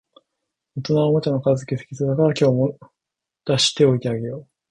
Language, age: Japanese, 19-29